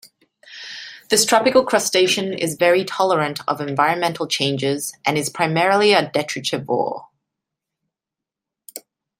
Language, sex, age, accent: English, female, 30-39, Australian English